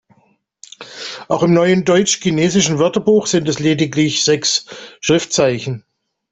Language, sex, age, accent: German, male, 50-59, Deutschland Deutsch